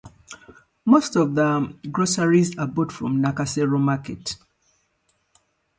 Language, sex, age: English, female, 40-49